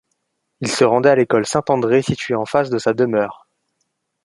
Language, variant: French, Français de métropole